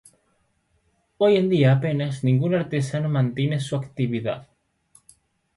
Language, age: Spanish, 19-29